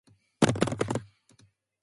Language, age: English, 19-29